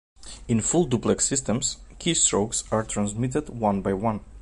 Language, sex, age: English, male, 19-29